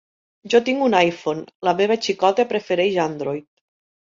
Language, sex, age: Catalan, female, 30-39